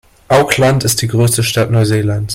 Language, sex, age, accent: German, male, under 19, Deutschland Deutsch